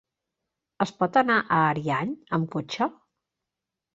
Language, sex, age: Catalan, female, 40-49